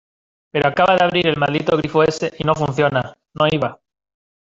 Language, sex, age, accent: Spanish, male, 19-29, España: Norte peninsular (Asturias, Castilla y León, Cantabria, País Vasco, Navarra, Aragón, La Rioja, Guadalajara, Cuenca)